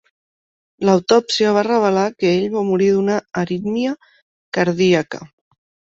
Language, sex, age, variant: Catalan, female, 30-39, Central